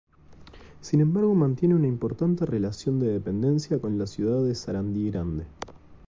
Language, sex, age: Spanish, male, 19-29